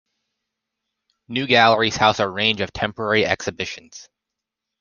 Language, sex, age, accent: English, male, 19-29, United States English